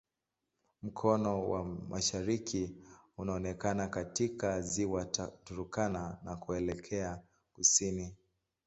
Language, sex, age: Swahili, male, 19-29